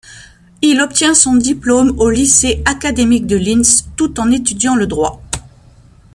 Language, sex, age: French, female, 50-59